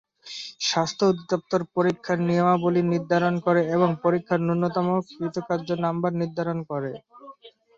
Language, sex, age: Bengali, male, 19-29